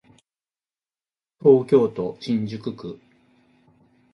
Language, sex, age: Japanese, male, 50-59